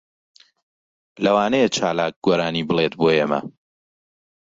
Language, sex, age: Central Kurdish, male, 40-49